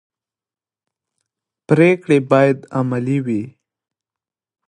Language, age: Pashto, 19-29